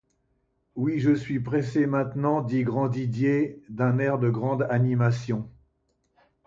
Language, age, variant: French, 70-79, Français de métropole